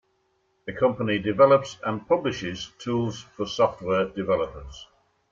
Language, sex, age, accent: English, male, 70-79, England English